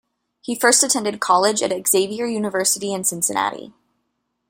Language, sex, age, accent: English, female, 19-29, United States English